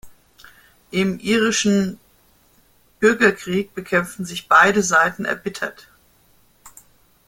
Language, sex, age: German, male, 50-59